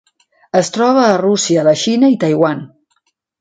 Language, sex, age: Catalan, female, 60-69